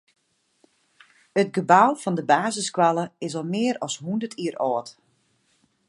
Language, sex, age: Western Frisian, female, 40-49